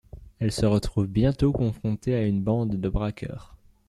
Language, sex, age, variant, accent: French, male, under 19, Français d'Europe, Français de Belgique